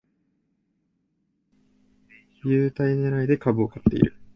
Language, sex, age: Japanese, male, 19-29